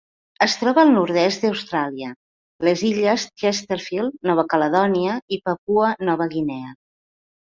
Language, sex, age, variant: Catalan, female, 50-59, Central